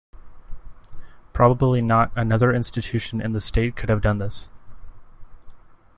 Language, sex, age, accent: English, male, 19-29, United States English